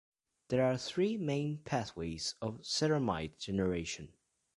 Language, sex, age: English, male, under 19